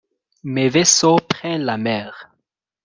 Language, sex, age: French, male, 19-29